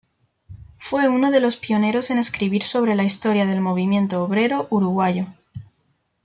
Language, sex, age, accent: Spanish, female, 19-29, España: Centro-Sur peninsular (Madrid, Toledo, Castilla-La Mancha)